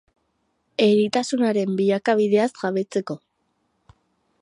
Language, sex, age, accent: Basque, female, under 19, Erdialdekoa edo Nafarra (Gipuzkoa, Nafarroa)